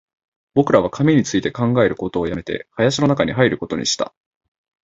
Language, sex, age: Japanese, male, 19-29